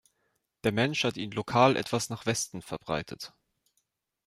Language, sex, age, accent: German, male, 19-29, Deutschland Deutsch